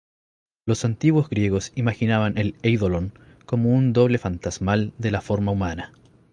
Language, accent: Spanish, Chileno: Chile, Cuyo